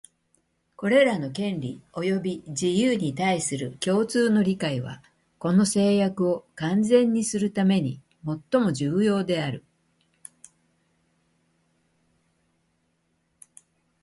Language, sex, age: Japanese, female, 70-79